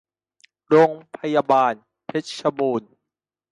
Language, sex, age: Thai, male, 19-29